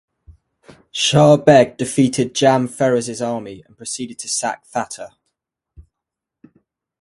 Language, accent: English, England English